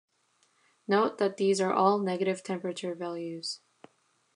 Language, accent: English, United States English